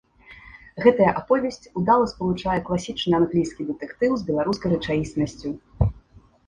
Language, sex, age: Belarusian, female, 40-49